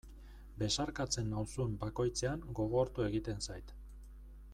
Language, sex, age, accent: Basque, male, 40-49, Erdialdekoa edo Nafarra (Gipuzkoa, Nafarroa)